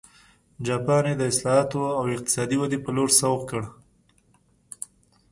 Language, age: Pashto, 30-39